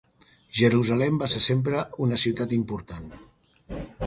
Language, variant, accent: Catalan, Central, central